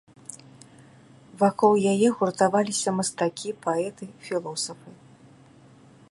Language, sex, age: Belarusian, female, 60-69